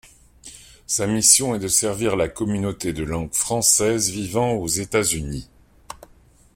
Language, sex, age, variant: French, male, 50-59, Français de métropole